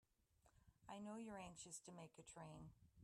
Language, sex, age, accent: English, female, 60-69, United States English